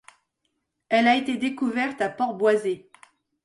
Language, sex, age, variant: French, female, 40-49, Français de métropole